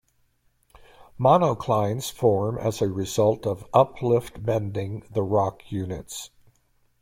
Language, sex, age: English, male, 70-79